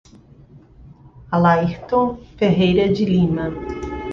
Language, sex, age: Portuguese, female, 30-39